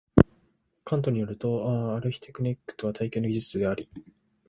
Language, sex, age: Japanese, male, 19-29